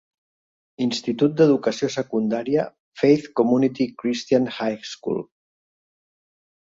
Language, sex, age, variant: Catalan, male, 50-59, Central